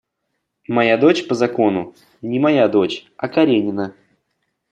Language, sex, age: Russian, male, under 19